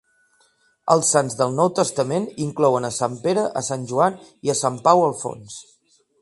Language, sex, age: Catalan, male, 30-39